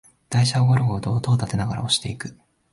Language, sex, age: Japanese, male, 19-29